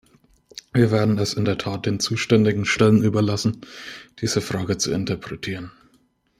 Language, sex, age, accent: German, male, 19-29, Deutschland Deutsch